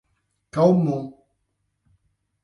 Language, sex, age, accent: Portuguese, male, 19-29, Paulista